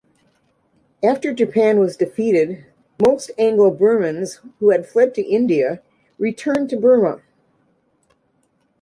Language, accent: English, United States English